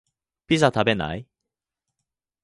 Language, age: Japanese, 19-29